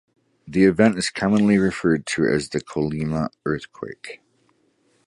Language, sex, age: English, male, 40-49